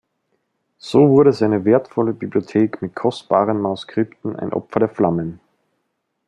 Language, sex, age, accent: German, male, 19-29, Österreichisches Deutsch